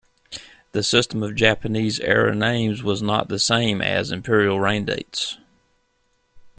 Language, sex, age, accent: English, male, 40-49, United States English